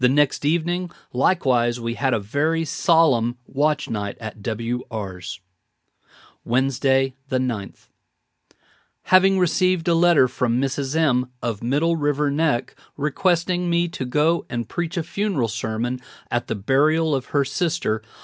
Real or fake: real